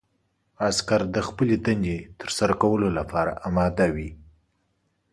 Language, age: Pashto, 30-39